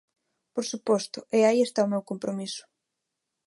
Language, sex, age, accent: Galician, female, 19-29, Neofalante